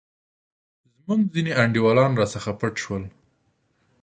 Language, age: Pashto, 30-39